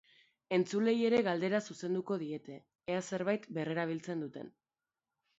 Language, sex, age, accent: Basque, male, 40-49, Erdialdekoa edo Nafarra (Gipuzkoa, Nafarroa)